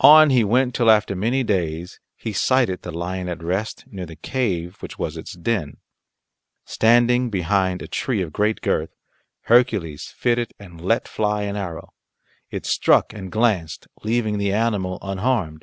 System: none